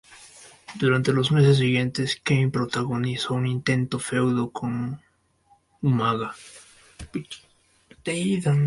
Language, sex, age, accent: Spanish, male, 19-29, Andino-Pacífico: Colombia, Perú, Ecuador, oeste de Bolivia y Venezuela andina